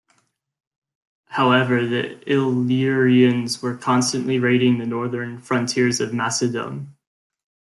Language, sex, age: English, male, 19-29